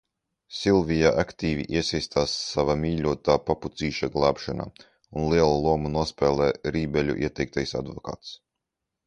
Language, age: Latvian, 19-29